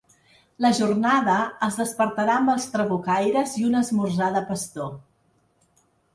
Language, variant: Catalan, Central